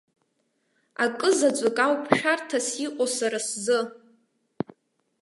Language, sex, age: Abkhazian, female, under 19